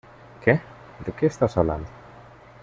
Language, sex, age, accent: Spanish, male, 30-39, Caribe: Cuba, Venezuela, Puerto Rico, República Dominicana, Panamá, Colombia caribeña, México caribeño, Costa del golfo de México